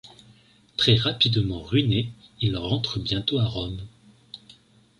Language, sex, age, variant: French, male, 30-39, Français de métropole